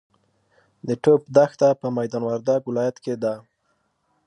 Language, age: Pashto, 19-29